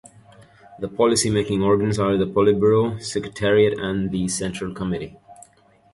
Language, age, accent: English, 19-29, England English